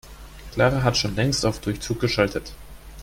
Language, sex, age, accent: German, male, under 19, Deutschland Deutsch